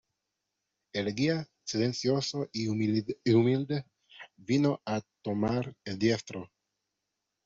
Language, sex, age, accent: Spanish, male, 19-29, México